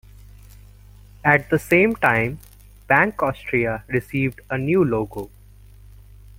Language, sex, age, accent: English, male, 19-29, India and South Asia (India, Pakistan, Sri Lanka)